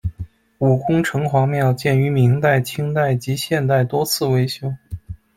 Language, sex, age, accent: Chinese, male, 30-39, 出生地：北京市